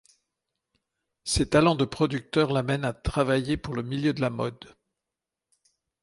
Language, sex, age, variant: French, male, 60-69, Français de métropole